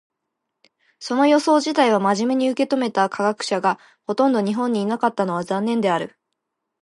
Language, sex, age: Japanese, female, under 19